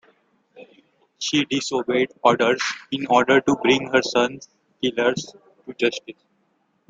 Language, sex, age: English, male, 19-29